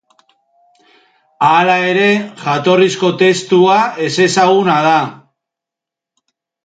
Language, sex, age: Basque, male, 40-49